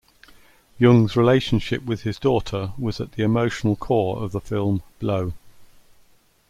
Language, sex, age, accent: English, male, 60-69, England English